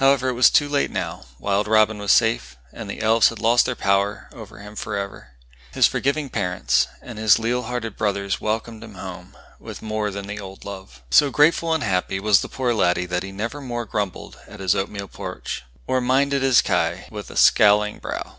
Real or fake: real